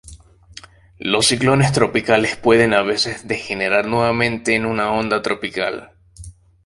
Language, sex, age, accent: Spanish, male, 19-29, Caribe: Cuba, Venezuela, Puerto Rico, República Dominicana, Panamá, Colombia caribeña, México caribeño, Costa del golfo de México